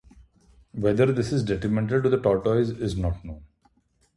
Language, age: English, 30-39